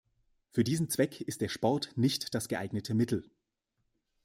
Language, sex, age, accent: German, male, 19-29, Deutschland Deutsch